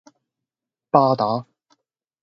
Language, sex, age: Cantonese, male, under 19